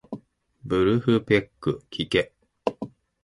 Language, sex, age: Japanese, male, 40-49